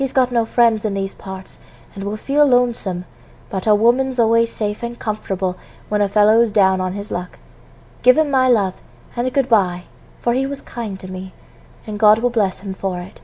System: none